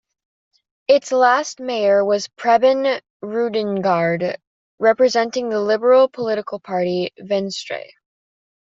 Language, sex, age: English, female, under 19